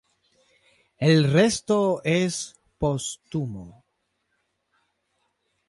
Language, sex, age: Spanish, male, 30-39